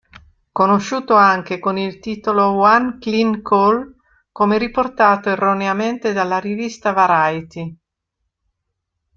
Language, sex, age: Italian, female, 70-79